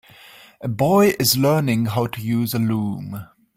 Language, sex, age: English, male, 30-39